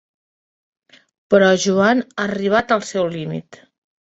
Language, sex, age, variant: Catalan, female, 40-49, Central